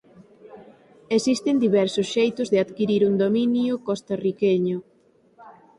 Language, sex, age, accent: Galician, female, 19-29, Atlántico (seseo e gheada)